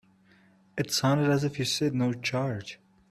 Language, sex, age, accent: English, male, 19-29, India and South Asia (India, Pakistan, Sri Lanka)